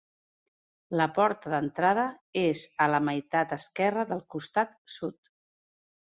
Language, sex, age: Catalan, female, 40-49